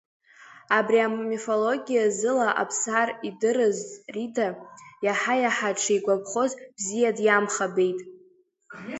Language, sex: Abkhazian, female